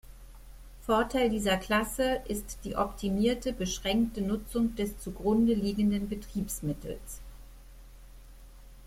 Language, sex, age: German, female, 50-59